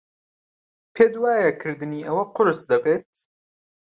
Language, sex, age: Central Kurdish, male, 19-29